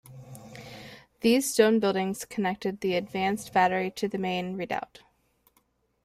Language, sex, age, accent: English, female, 19-29, England English